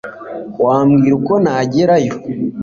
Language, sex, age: Kinyarwanda, male, 19-29